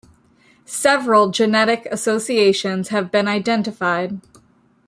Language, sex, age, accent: English, female, 30-39, United States English